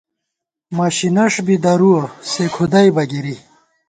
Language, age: Gawar-Bati, 30-39